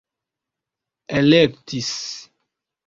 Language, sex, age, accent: Esperanto, male, 19-29, Internacia